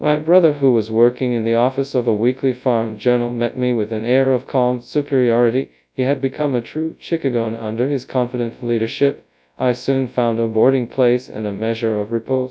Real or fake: fake